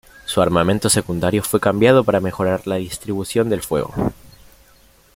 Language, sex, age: Spanish, male, under 19